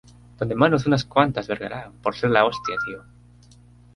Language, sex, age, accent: Spanish, male, 19-29, Andino-Pacífico: Colombia, Perú, Ecuador, oeste de Bolivia y Venezuela andina